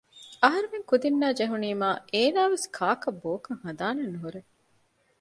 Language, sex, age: Divehi, female, 40-49